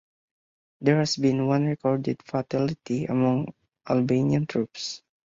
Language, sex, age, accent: English, male, 19-29, Filipino